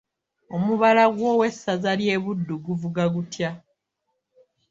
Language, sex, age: Ganda, female, 19-29